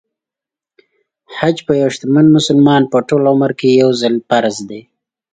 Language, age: Pashto, 19-29